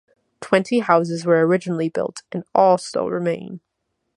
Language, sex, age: English, female, 19-29